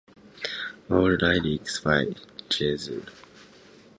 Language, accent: English, United States English